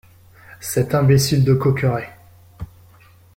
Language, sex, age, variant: French, male, 19-29, Français de métropole